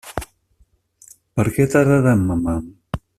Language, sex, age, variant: Catalan, male, 50-59, Nord-Occidental